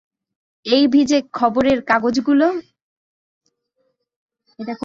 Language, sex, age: Bengali, female, 19-29